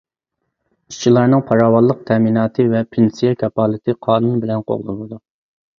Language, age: Uyghur, 19-29